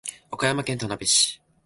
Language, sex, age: Japanese, male, 19-29